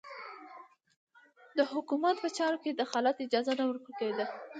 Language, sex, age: Pashto, female, under 19